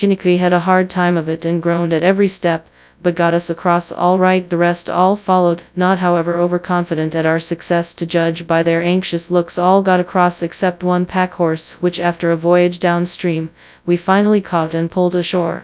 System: TTS, FastPitch